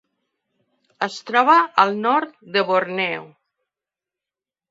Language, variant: Catalan, Central